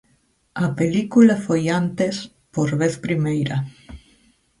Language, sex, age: Galician, female, 40-49